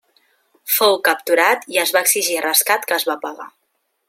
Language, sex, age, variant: Catalan, female, 19-29, Central